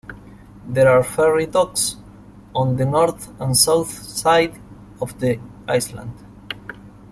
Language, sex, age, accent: English, male, 40-49, United States English